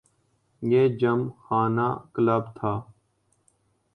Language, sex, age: Urdu, male, 19-29